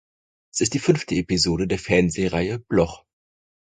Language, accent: German, Deutschland Deutsch